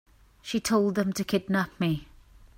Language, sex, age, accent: English, female, 30-39, England English